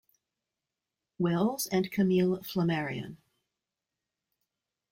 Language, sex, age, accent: English, female, 60-69, United States English